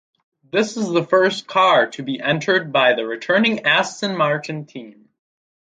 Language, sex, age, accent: English, male, under 19, United States English